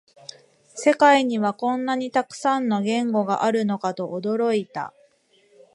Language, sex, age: Japanese, female, 30-39